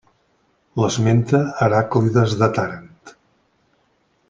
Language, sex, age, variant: Catalan, male, 60-69, Central